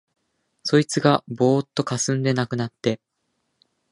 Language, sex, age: Japanese, male, 19-29